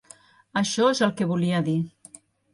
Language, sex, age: Catalan, female, 60-69